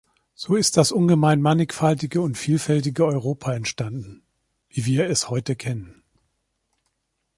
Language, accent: German, Deutschland Deutsch